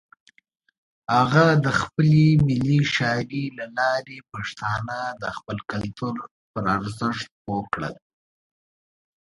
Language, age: Pashto, 19-29